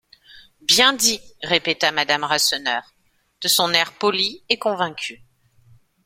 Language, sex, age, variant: French, female, 40-49, Français de métropole